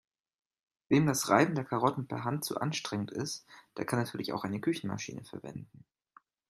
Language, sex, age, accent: German, male, 30-39, Deutschland Deutsch